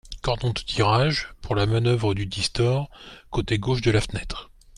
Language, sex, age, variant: French, male, 50-59, Français de métropole